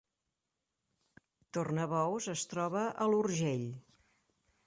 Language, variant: Catalan, Central